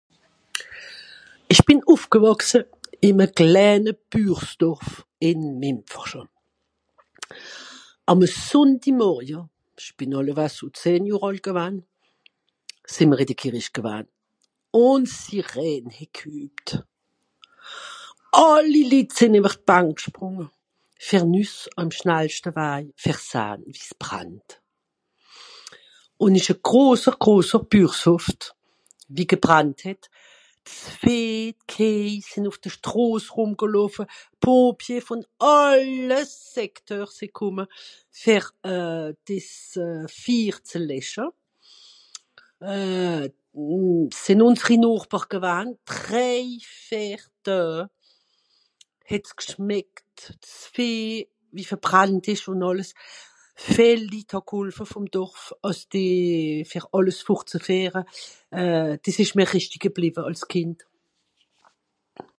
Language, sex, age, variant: Swiss German, female, 50-59, Nordniederàlemmànisch (Rishoffe, Zàwere, Bùsswìller, Hawenau, Brüemt, Stroossbùri, Molse, Dàmbàch, Schlettstàtt, Pfàlzbùri usw.)